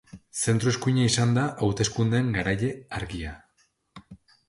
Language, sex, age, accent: Basque, male, 30-39, Mendebalekoa (Araba, Bizkaia, Gipuzkoako mendebaleko herri batzuk)